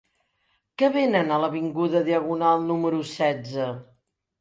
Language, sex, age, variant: Catalan, female, 60-69, Central